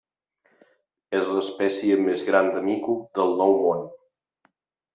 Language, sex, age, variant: Catalan, male, 40-49, Central